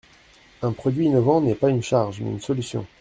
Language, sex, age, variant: French, male, 19-29, Français de métropole